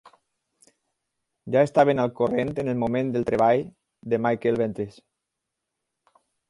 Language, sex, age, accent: Catalan, male, 50-59, valencià